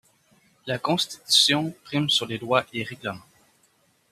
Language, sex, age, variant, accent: French, male, 30-39, Français d'Amérique du Nord, Français du Canada